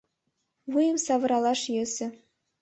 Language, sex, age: Mari, female, under 19